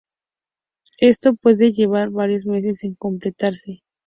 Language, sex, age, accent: Spanish, female, under 19, México